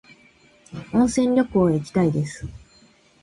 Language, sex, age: Japanese, female, 19-29